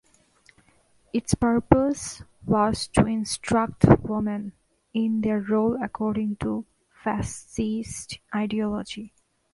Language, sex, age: English, female, 19-29